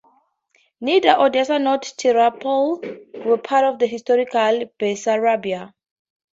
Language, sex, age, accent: English, female, 19-29, Southern African (South Africa, Zimbabwe, Namibia)